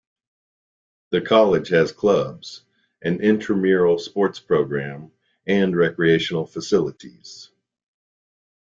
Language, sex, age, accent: English, male, 40-49, United States English